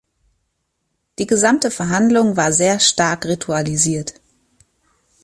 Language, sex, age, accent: German, female, 30-39, Deutschland Deutsch